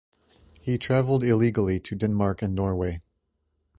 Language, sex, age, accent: English, male, 30-39, United States English